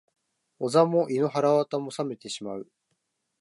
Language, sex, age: Japanese, male, 19-29